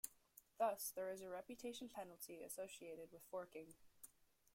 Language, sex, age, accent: English, female, under 19, United States English